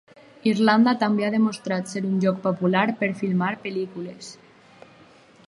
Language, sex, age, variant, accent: Catalan, female, under 19, Alacantí, valencià